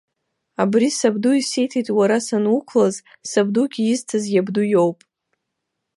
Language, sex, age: Abkhazian, female, under 19